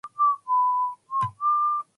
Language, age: English, 19-29